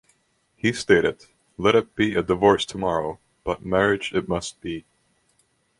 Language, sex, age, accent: English, male, 19-29, United States English